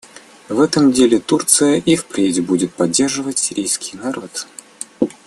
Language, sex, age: Russian, male, 19-29